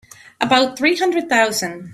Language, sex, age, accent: English, female, 40-49, United States English